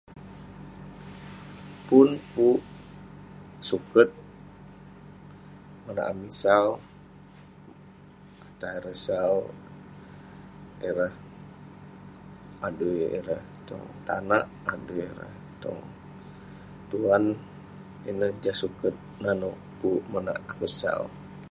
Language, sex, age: Western Penan, male, 19-29